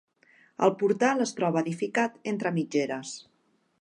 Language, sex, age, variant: Catalan, female, 50-59, Central